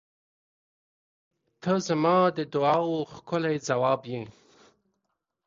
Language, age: Pashto, 30-39